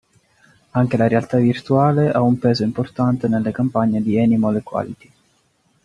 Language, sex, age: Italian, male, 19-29